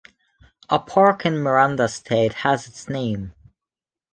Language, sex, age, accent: English, male, 19-29, Welsh English